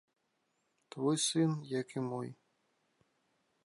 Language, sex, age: Belarusian, male, 40-49